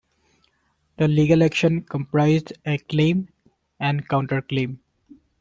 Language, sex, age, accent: English, male, 19-29, India and South Asia (India, Pakistan, Sri Lanka)